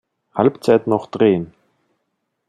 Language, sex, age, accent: German, male, 19-29, Österreichisches Deutsch